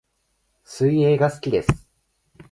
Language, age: Japanese, 19-29